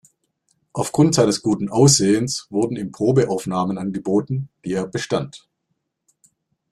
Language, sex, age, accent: German, male, 40-49, Deutschland Deutsch